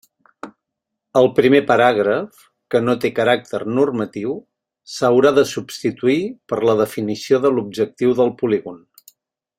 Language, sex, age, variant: Catalan, male, 50-59, Central